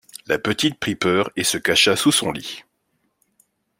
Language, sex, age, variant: French, male, 40-49, Français de métropole